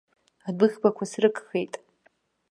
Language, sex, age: Abkhazian, female, under 19